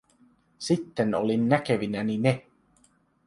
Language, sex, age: Finnish, male, 19-29